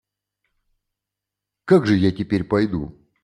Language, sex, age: Russian, male, 50-59